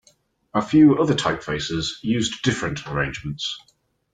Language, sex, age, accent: English, male, 40-49, England English